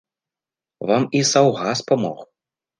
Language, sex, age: Belarusian, male, under 19